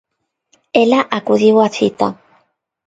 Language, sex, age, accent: Galician, female, 40-49, Neofalante